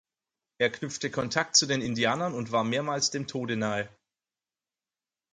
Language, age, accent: German, 30-39, Deutschland Deutsch